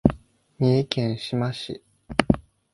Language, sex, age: Japanese, male, 19-29